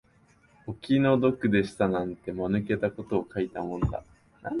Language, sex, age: Japanese, male, 19-29